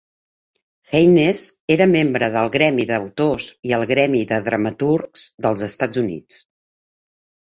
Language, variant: Catalan, Central